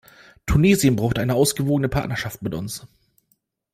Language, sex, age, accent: German, male, 30-39, Deutschland Deutsch